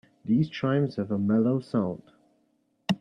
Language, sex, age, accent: English, male, 19-29, Canadian English